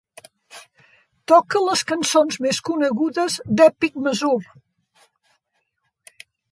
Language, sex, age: Catalan, female, 60-69